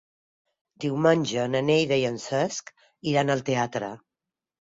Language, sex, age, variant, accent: Catalan, female, 60-69, Balear, balear